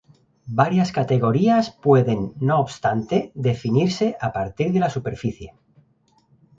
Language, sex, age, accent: Spanish, male, 50-59, España: Centro-Sur peninsular (Madrid, Toledo, Castilla-La Mancha)